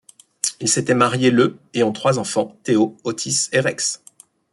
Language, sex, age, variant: French, male, 30-39, Français de métropole